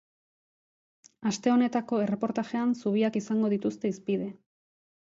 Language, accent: Basque, Erdialdekoa edo Nafarra (Gipuzkoa, Nafarroa)